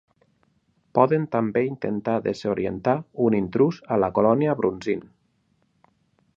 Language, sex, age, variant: Catalan, male, 40-49, Nord-Occidental